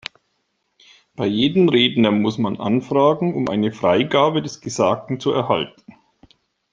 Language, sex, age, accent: German, male, 40-49, Deutschland Deutsch